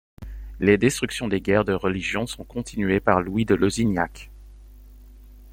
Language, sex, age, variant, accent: French, male, 30-39, Français d'Europe, Français de Belgique